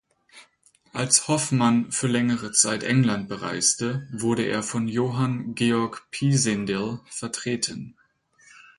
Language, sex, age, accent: German, male, 19-29, Deutschland Deutsch